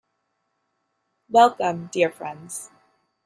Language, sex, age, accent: English, female, 30-39, United States English